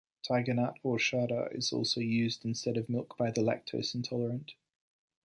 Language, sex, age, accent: English, male, 19-29, Australian English